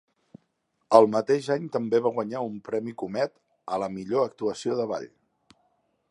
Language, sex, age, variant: Catalan, male, 30-39, Central